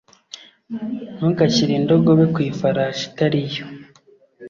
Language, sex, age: Kinyarwanda, male, 30-39